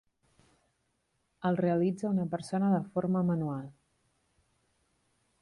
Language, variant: Catalan, Central